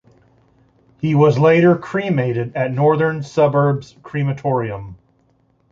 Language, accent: English, United States English